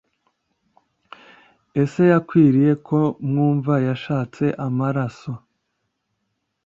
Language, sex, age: Kinyarwanda, male, 19-29